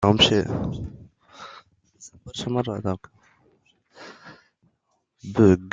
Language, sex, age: French, male, 19-29